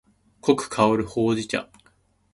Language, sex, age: Japanese, male, 19-29